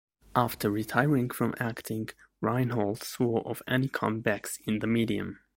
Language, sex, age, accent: English, male, 19-29, United States English